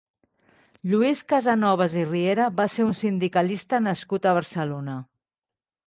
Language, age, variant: Catalan, 50-59, Central